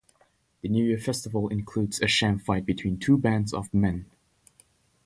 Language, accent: English, United States English